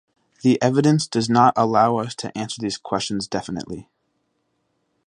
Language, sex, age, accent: English, male, under 19, United States English